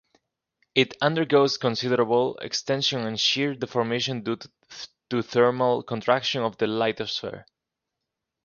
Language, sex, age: English, male, 19-29